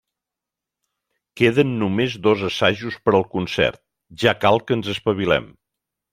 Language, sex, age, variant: Catalan, male, 60-69, Central